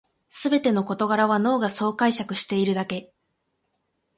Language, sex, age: Japanese, female, 19-29